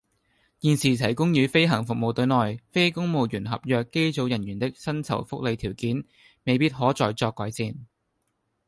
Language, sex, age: Cantonese, male, 19-29